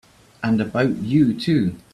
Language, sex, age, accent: English, male, 19-29, Scottish English